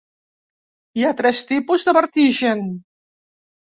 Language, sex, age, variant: Catalan, female, 70-79, Central